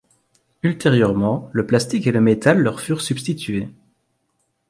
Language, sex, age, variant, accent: French, male, 30-39, Français d'Europe, Français de Belgique